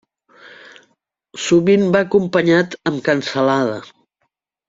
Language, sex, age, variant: Catalan, female, 60-69, Central